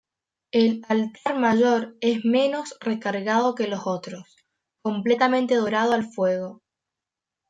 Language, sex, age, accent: Spanish, female, under 19, Rioplatense: Argentina, Uruguay, este de Bolivia, Paraguay